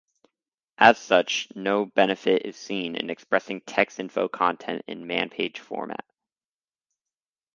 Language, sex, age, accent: English, male, 19-29, United States English